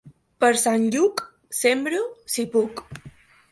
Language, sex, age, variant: Catalan, female, 19-29, Balear